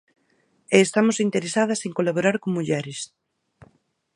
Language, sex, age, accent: Galician, female, 19-29, Central (gheada); Normativo (estándar)